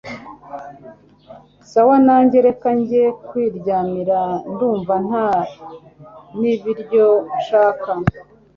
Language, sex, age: Kinyarwanda, female, 40-49